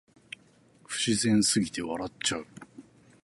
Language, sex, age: Japanese, male, 40-49